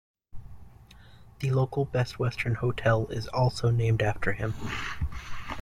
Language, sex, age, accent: English, male, 19-29, United States English